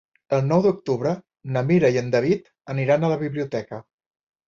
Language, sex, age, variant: Catalan, male, 60-69, Central